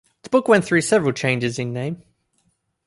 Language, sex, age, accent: English, male, 19-29, Australian English